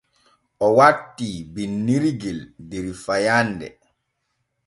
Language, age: Borgu Fulfulde, 30-39